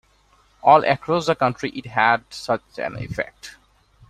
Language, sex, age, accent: English, male, 19-29, India and South Asia (India, Pakistan, Sri Lanka)